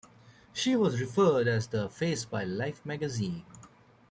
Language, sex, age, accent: English, male, 19-29, United States English